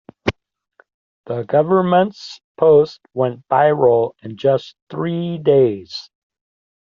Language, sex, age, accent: English, male, 60-69, United States English